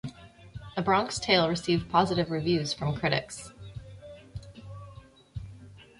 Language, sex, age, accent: English, female, 40-49, United States English